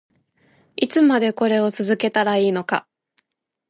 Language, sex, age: Japanese, female, 19-29